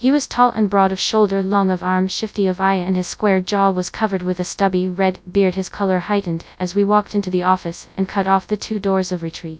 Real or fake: fake